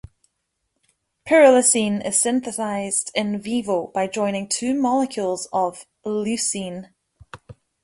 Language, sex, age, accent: English, female, 19-29, Scottish English